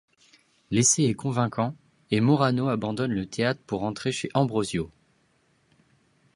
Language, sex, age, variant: French, male, 19-29, Français de métropole